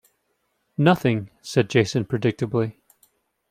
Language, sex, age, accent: English, male, 40-49, United States English